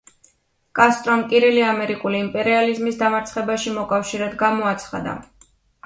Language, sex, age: Georgian, female, 19-29